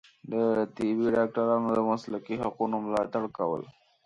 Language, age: Pashto, 30-39